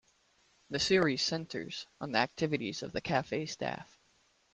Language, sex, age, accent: English, male, 19-29, United States English